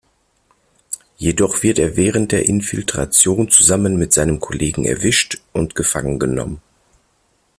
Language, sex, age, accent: German, male, 40-49, Deutschland Deutsch